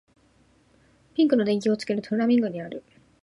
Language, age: Japanese, 19-29